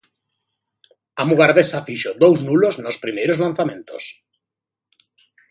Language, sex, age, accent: Galician, male, 40-49, Normativo (estándar)